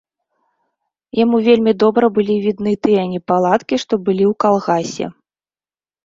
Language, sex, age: Belarusian, female, 30-39